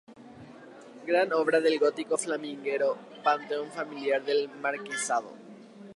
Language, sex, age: Spanish, male, under 19